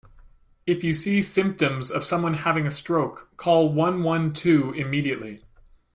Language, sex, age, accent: English, male, 19-29, Canadian English